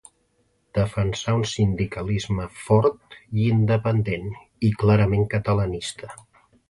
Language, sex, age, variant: Catalan, male, 50-59, Central